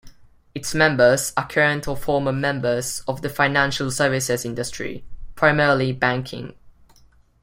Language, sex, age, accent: English, male, under 19, England English